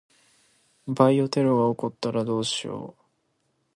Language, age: Japanese, 19-29